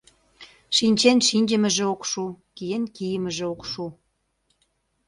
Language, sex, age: Mari, female, 40-49